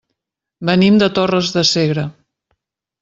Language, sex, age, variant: Catalan, female, 50-59, Central